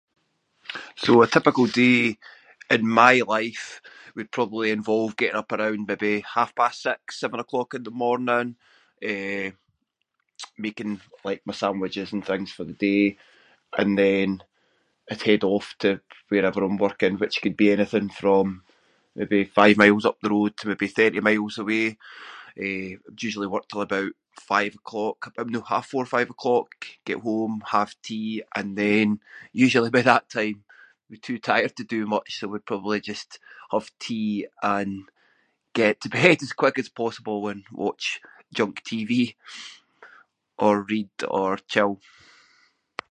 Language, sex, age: Scots, male, 40-49